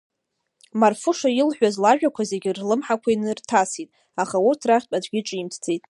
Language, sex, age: Abkhazian, female, 19-29